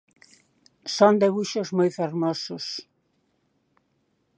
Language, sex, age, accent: Galician, female, 70-79, Atlántico (seseo e gheada)